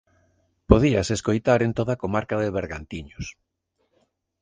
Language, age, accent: Galician, 40-49, Normativo (estándar)